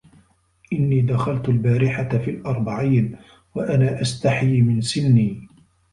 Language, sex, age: Arabic, male, 30-39